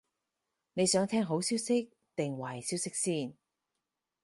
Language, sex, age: Cantonese, female, 30-39